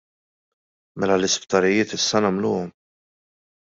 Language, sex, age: Maltese, male, 19-29